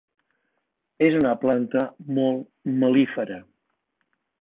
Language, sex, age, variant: Catalan, male, 60-69, Central